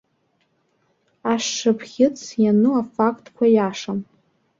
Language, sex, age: Abkhazian, female, under 19